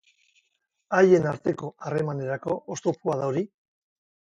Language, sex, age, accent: Basque, male, 50-59, Mendebalekoa (Araba, Bizkaia, Gipuzkoako mendebaleko herri batzuk)